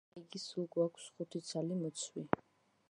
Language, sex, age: Georgian, female, under 19